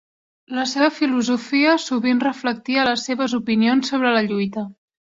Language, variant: Catalan, Central